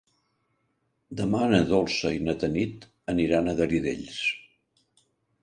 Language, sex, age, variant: Catalan, male, 70-79, Central